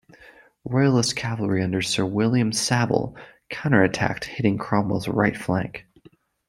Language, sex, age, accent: English, male, 19-29, United States English